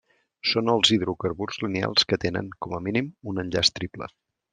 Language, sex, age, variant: Catalan, male, 40-49, Central